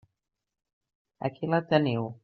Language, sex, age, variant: Catalan, female, 40-49, Central